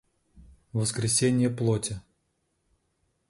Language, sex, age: Russian, male, 40-49